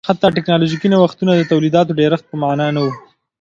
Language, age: Pashto, 19-29